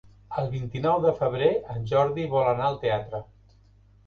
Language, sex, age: Catalan, male, 60-69